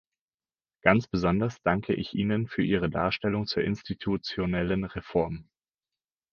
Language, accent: German, Deutschland Deutsch